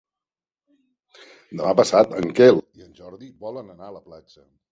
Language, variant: Catalan, Central